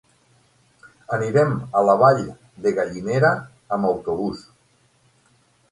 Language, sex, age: Catalan, male, 50-59